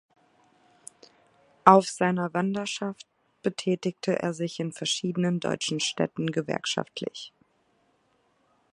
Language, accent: German, Deutschland Deutsch